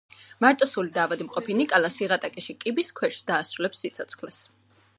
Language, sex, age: Georgian, female, 19-29